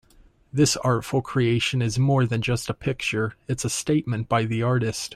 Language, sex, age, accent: English, male, 19-29, United States English